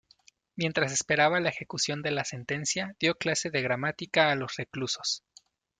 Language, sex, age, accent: Spanish, male, 30-39, México